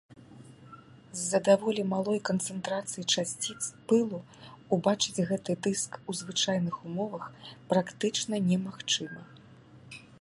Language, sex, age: Belarusian, female, 60-69